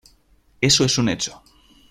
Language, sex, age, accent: Spanish, male, under 19, España: Norte peninsular (Asturias, Castilla y León, Cantabria, País Vasco, Navarra, Aragón, La Rioja, Guadalajara, Cuenca)